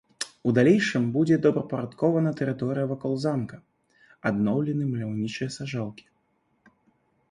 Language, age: Belarusian, 19-29